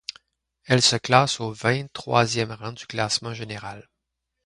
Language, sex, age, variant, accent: French, male, 50-59, Français d'Amérique du Nord, Français du Canada